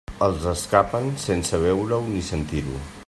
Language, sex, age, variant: Catalan, male, 40-49, Central